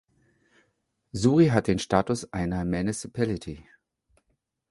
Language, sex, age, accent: German, male, 40-49, Deutschland Deutsch